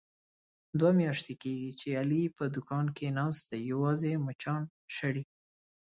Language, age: Pashto, 30-39